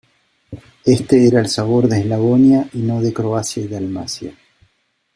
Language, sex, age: Spanish, male, 50-59